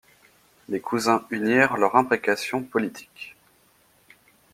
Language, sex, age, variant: French, male, 19-29, Français de métropole